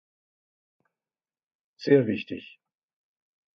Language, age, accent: German, 60-69, Deutschland Deutsch